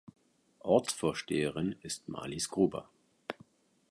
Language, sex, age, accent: German, male, 40-49, Deutschland Deutsch